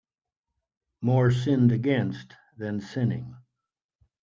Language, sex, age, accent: English, male, 60-69, United States English